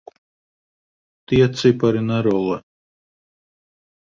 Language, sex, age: Latvian, male, 40-49